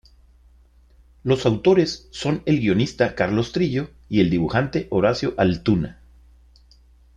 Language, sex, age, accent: Spanish, male, 50-59, México